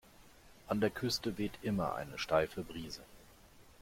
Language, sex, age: German, male, 50-59